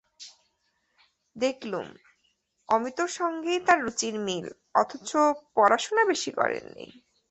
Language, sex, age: Bengali, female, 19-29